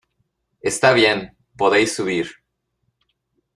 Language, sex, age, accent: Spanish, male, 19-29, México